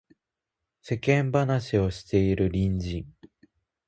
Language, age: Japanese, 19-29